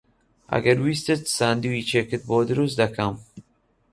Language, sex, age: Central Kurdish, male, 19-29